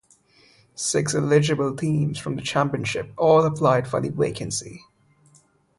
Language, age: English, 19-29